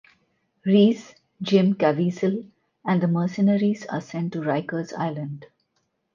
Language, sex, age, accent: English, female, 40-49, India and South Asia (India, Pakistan, Sri Lanka)